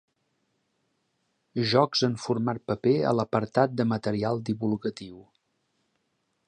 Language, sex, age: Catalan, male, 40-49